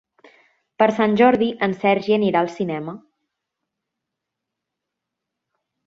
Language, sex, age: Catalan, female, 19-29